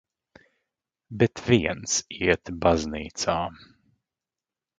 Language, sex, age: Latvian, male, 40-49